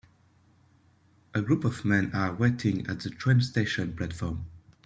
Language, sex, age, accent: English, male, 19-29, England English